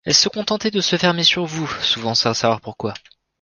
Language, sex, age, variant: French, male, 19-29, Français de métropole